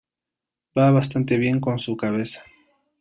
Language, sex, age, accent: Spanish, male, 19-29, México